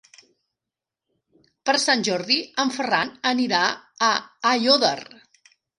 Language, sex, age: Catalan, female, 40-49